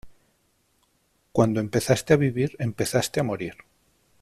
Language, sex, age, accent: Spanish, male, 30-39, España: Norte peninsular (Asturias, Castilla y León, Cantabria, País Vasco, Navarra, Aragón, La Rioja, Guadalajara, Cuenca)